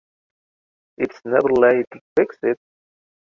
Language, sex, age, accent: English, male, 19-29, United States English